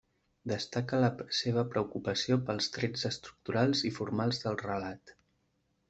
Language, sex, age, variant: Catalan, male, 19-29, Central